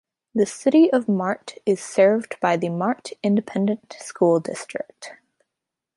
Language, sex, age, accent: English, female, under 19, United States English